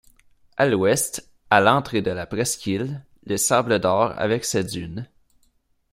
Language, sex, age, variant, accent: French, male, 19-29, Français d'Amérique du Nord, Français du Canada